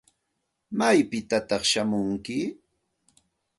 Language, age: Santa Ana de Tusi Pasco Quechua, 40-49